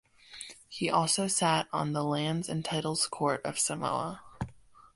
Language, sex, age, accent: English, female, under 19, United States English